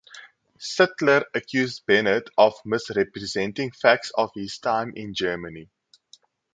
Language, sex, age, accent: English, male, 19-29, Southern African (South Africa, Zimbabwe, Namibia)